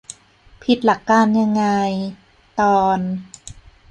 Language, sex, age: Thai, female, 30-39